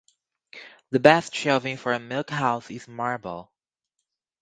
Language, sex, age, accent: English, female, 19-29, United States English